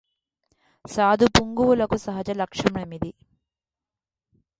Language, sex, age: Telugu, female, 19-29